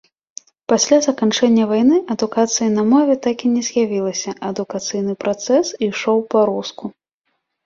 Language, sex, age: Belarusian, female, 19-29